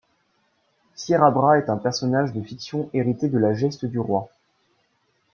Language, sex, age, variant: French, male, 19-29, Français de métropole